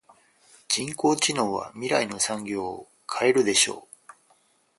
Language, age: Japanese, 50-59